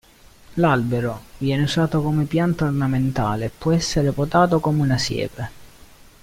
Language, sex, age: Italian, male, 19-29